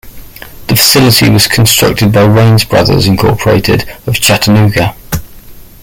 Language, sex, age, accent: English, male, 40-49, England English